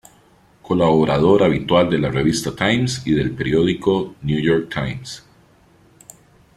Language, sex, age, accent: Spanish, male, 30-39, América central